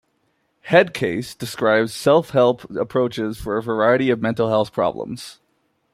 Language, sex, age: English, male, 19-29